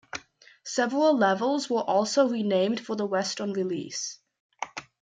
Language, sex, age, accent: English, female, under 19, Canadian English